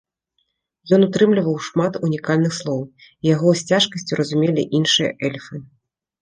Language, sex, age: Belarusian, female, 30-39